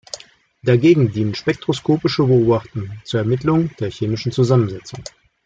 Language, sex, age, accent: German, male, 40-49, Deutschland Deutsch